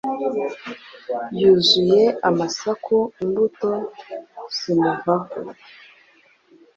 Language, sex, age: Kinyarwanda, female, 30-39